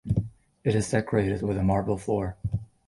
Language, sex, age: English, male, 19-29